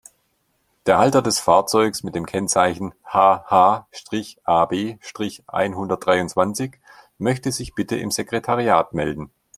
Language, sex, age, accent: German, male, 40-49, Deutschland Deutsch